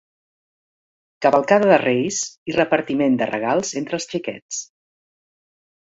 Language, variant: Catalan, Central